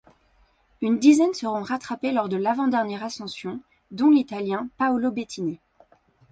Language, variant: French, Français de métropole